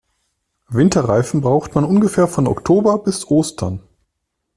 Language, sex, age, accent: German, male, 30-39, Deutschland Deutsch